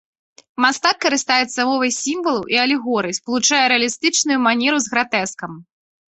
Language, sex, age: Belarusian, female, 30-39